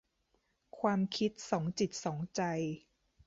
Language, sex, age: Thai, female, 30-39